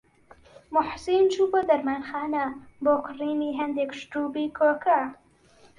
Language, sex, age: Central Kurdish, male, 40-49